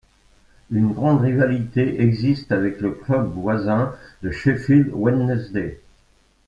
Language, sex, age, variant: French, male, 60-69, Français de métropole